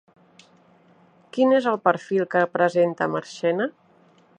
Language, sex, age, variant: Catalan, female, 50-59, Central